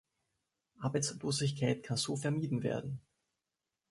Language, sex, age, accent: German, male, 19-29, Österreichisches Deutsch